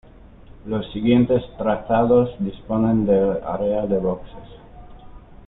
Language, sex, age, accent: Spanish, male, 30-39, España: Norte peninsular (Asturias, Castilla y León, Cantabria, País Vasco, Navarra, Aragón, La Rioja, Guadalajara, Cuenca)